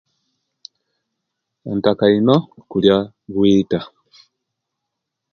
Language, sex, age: Kenyi, male, 40-49